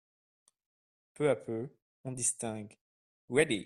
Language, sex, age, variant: French, male, 19-29, Français de métropole